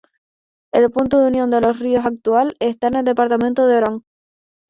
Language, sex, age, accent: Spanish, male, 19-29, España: Islas Canarias